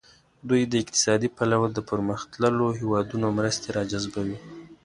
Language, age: Pashto, 19-29